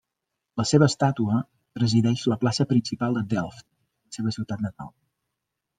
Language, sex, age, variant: Catalan, male, 40-49, Central